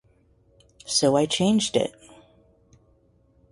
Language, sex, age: English, female, 40-49